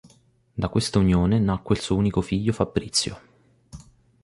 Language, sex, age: Italian, male, 19-29